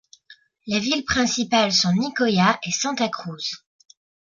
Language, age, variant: French, 30-39, Français de métropole